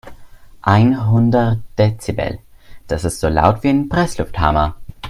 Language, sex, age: German, male, 19-29